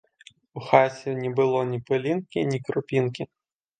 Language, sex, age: Belarusian, male, 19-29